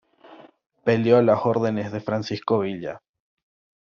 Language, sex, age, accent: Spanish, male, 19-29, Rioplatense: Argentina, Uruguay, este de Bolivia, Paraguay